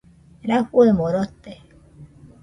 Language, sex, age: Nüpode Huitoto, female, 40-49